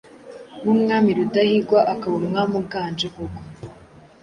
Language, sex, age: Kinyarwanda, female, under 19